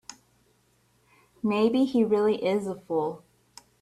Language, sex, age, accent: English, female, 40-49, United States English